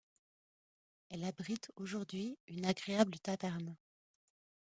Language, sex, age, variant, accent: French, female, 30-39, Français d'Europe, Français de Suisse